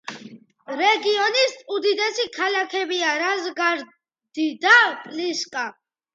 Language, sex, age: Georgian, female, 50-59